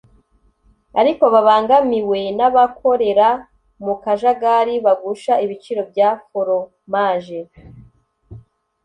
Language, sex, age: Kinyarwanda, female, 19-29